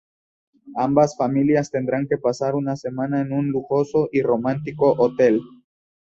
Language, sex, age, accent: Spanish, male, 19-29, México